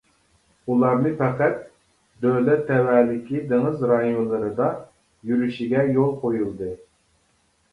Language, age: Uyghur, 40-49